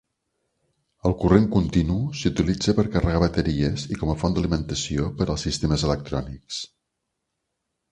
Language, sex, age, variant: Catalan, male, 50-59, Central